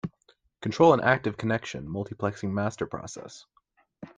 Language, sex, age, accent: English, male, under 19, United States English